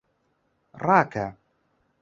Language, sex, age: Central Kurdish, male, 19-29